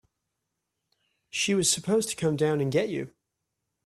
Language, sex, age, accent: English, male, 40-49, United States English